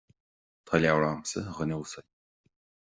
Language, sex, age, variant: Irish, male, 19-29, Gaeilge Chonnacht